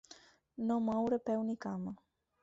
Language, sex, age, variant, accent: Catalan, female, 19-29, Balear, menorquí